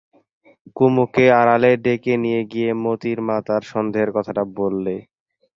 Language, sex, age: Bengali, male, 19-29